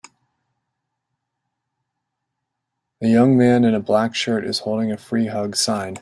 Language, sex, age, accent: English, male, 30-39, United States English